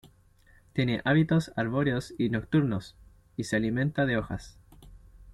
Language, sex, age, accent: Spanish, male, 19-29, Chileno: Chile, Cuyo